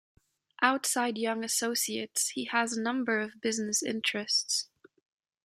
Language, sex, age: English, female, 19-29